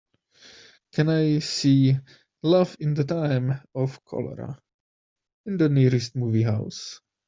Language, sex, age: English, male, 30-39